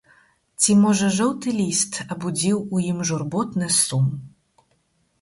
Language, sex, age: Belarusian, female, 30-39